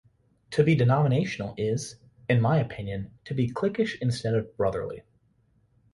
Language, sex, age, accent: English, male, 19-29, United States English